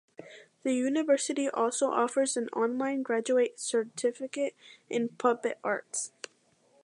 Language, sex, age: English, female, under 19